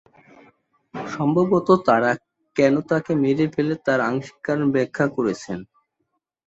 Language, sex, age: Bengali, male, 19-29